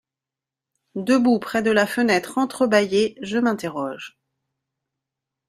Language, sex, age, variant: French, female, 40-49, Français de métropole